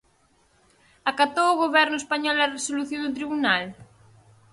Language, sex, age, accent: Galician, female, 19-29, Central (gheada)